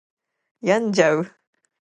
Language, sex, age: Japanese, female, under 19